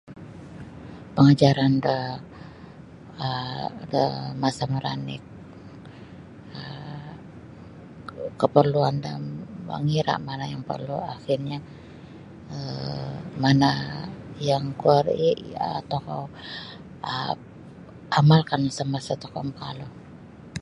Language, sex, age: Sabah Bisaya, female, 50-59